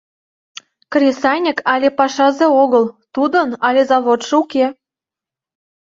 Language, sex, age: Mari, female, 19-29